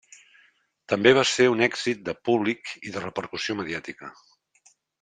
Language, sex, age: Catalan, male, 40-49